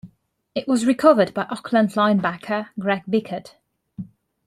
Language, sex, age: English, female, 19-29